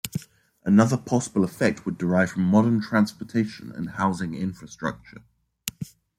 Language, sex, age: English, male, 19-29